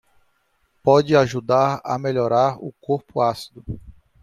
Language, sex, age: Portuguese, male, 40-49